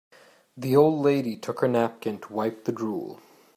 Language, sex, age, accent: English, male, 30-39, United States English